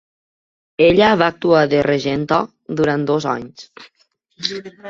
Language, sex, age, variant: Catalan, female, 19-29, Balear